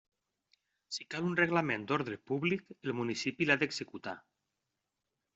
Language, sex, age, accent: Catalan, male, 40-49, valencià